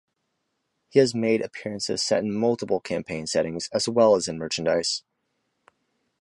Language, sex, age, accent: English, male, 19-29, United States English